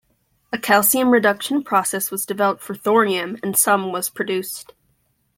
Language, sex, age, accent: English, female, 19-29, United States English